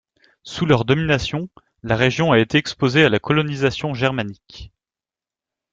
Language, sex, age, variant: French, male, 19-29, Français de métropole